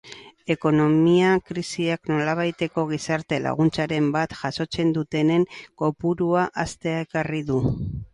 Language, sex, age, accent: Basque, female, 60-69, Erdialdekoa edo Nafarra (Gipuzkoa, Nafarroa)